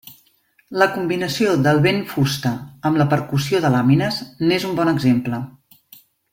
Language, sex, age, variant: Catalan, female, 40-49, Central